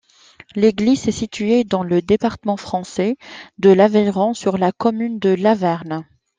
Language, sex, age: French, female, 30-39